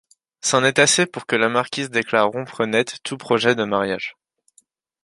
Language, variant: French, Français de métropole